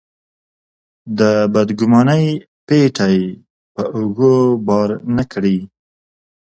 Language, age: Pashto, 30-39